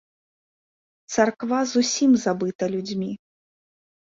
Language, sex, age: Belarusian, female, 30-39